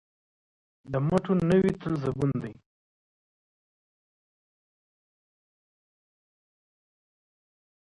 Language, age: Pashto, 19-29